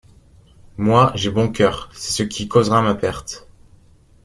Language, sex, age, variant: French, male, 19-29, Français de métropole